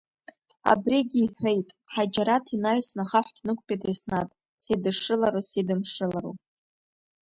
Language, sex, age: Abkhazian, female, under 19